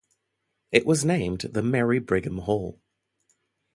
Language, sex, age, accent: English, male, 19-29, Southern African (South Africa, Zimbabwe, Namibia)